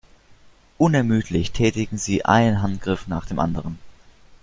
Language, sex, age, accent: German, male, under 19, Deutschland Deutsch